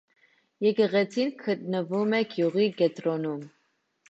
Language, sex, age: Armenian, female, 30-39